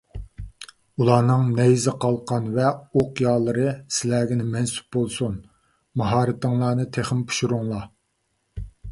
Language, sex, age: Uyghur, male, 40-49